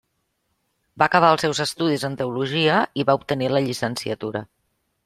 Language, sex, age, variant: Catalan, female, 50-59, Central